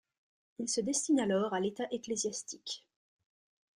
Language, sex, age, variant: French, female, 19-29, Français de métropole